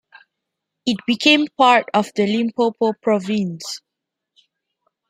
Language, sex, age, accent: English, female, 19-29, Malaysian English